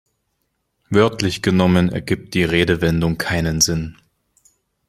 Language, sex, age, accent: German, male, 19-29, Deutschland Deutsch